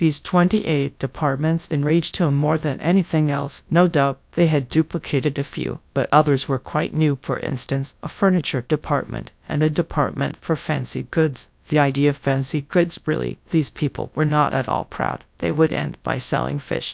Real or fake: fake